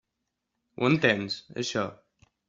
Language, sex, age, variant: Catalan, male, under 19, Balear